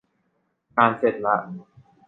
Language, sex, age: Thai, male, under 19